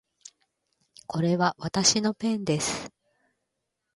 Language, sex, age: Japanese, female, 50-59